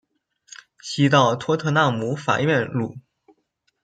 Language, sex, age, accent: Chinese, male, 19-29, 出生地：山东省